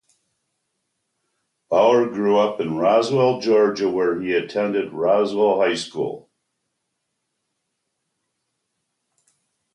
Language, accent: English, United States English